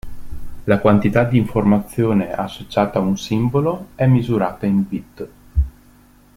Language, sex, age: Italian, male, 30-39